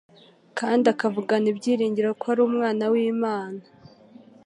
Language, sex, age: Kinyarwanda, female, 19-29